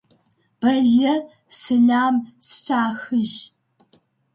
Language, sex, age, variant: Adyghe, female, under 19, Адыгабзэ (Кирил, пстэумэ зэдыряе)